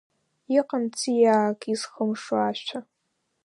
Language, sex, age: Abkhazian, female, under 19